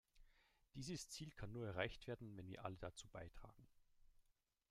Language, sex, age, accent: German, male, 30-39, Deutschland Deutsch